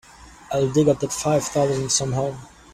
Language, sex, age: English, male, 19-29